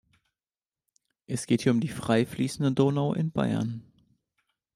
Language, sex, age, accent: German, male, 19-29, Deutschland Deutsch